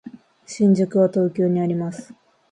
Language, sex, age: Japanese, female, under 19